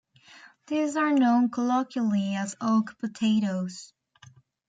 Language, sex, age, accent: English, female, 19-29, Irish English